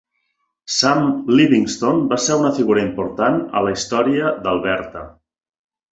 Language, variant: Catalan, Nord-Occidental